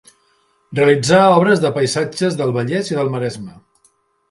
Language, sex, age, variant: Catalan, male, 50-59, Central